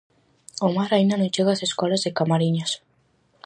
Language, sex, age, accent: Galician, female, under 19, Atlántico (seseo e gheada)